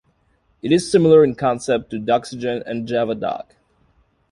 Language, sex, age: English, male, 19-29